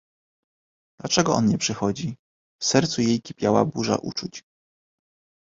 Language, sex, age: Polish, male, 30-39